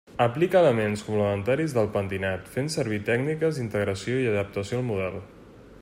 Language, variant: Catalan, Central